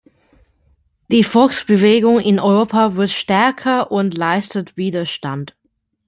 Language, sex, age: German, female, 19-29